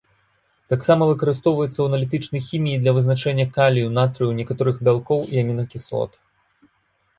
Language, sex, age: Belarusian, male, 19-29